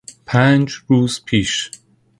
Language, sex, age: Persian, male, 30-39